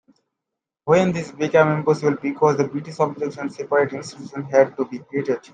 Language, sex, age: English, male, 19-29